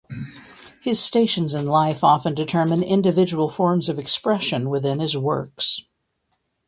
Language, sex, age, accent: English, female, 60-69, United States English